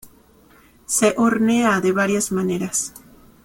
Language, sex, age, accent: Spanish, female, 30-39, México